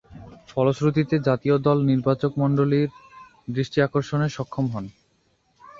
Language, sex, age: Bengali, male, 19-29